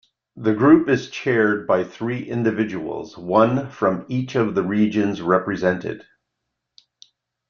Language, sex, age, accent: English, male, 60-69, Canadian English